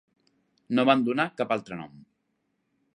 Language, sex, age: Catalan, male, 19-29